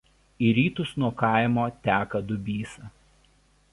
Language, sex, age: Lithuanian, male, 30-39